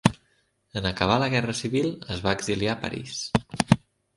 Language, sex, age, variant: Catalan, male, 30-39, Nord-Occidental